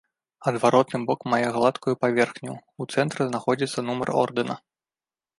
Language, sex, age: Belarusian, male, 19-29